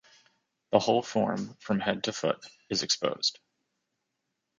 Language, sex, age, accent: English, male, 40-49, United States English